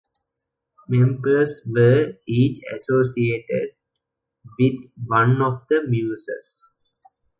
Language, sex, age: English, male, 19-29